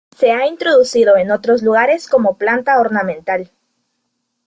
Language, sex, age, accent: Spanish, female, 19-29, América central